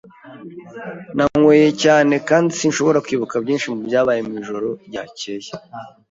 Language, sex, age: Kinyarwanda, male, 19-29